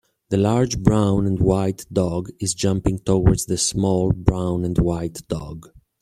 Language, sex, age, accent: English, male, 40-49, United States English